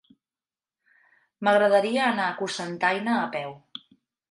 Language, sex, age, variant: Catalan, female, 30-39, Central